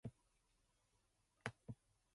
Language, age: English, 19-29